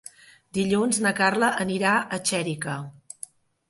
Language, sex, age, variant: Catalan, female, 40-49, Central